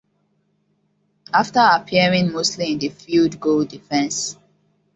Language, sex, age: English, female, 19-29